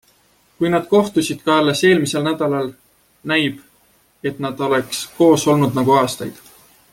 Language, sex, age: Estonian, male, 19-29